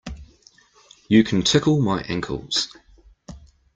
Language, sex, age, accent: English, male, 40-49, New Zealand English